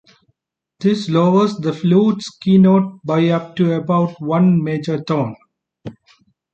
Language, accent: English, India and South Asia (India, Pakistan, Sri Lanka)